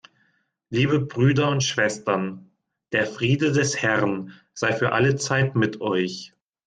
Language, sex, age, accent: German, male, 30-39, Deutschland Deutsch